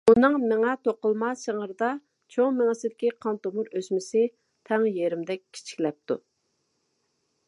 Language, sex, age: Uyghur, female, 50-59